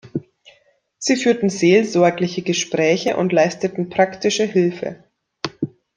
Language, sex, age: German, female, 30-39